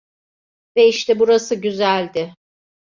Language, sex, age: Turkish, female, 50-59